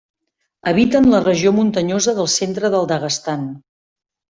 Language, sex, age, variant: Catalan, female, 50-59, Central